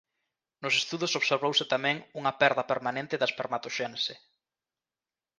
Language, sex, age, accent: Galician, male, 19-29, Atlántico (seseo e gheada)